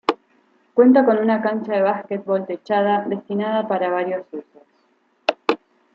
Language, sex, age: Spanish, female, 19-29